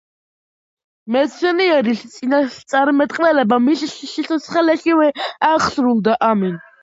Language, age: Georgian, under 19